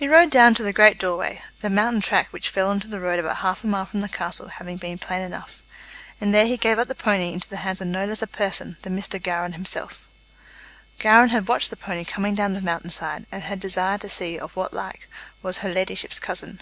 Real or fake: real